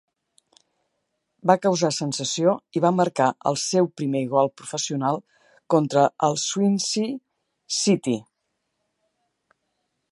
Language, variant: Catalan, Central